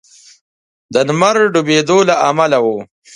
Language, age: Pashto, 30-39